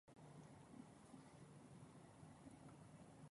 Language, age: English, 19-29